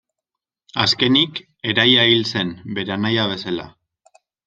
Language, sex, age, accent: Basque, male, 19-29, Mendebalekoa (Araba, Bizkaia, Gipuzkoako mendebaleko herri batzuk)